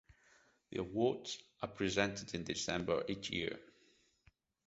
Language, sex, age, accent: English, male, 50-59, England English